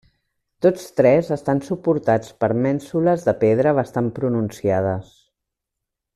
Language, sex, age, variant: Catalan, female, 50-59, Central